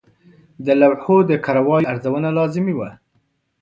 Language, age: Pashto, 30-39